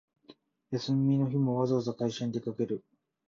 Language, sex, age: Japanese, male, 19-29